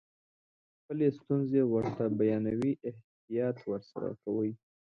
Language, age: Pashto, 19-29